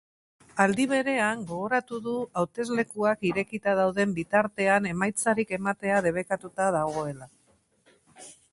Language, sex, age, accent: Basque, female, 60-69, Mendebalekoa (Araba, Bizkaia, Gipuzkoako mendebaleko herri batzuk)